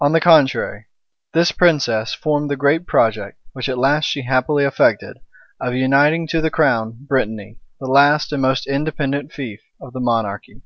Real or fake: real